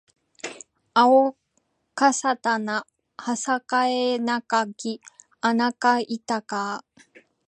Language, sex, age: Japanese, female, 19-29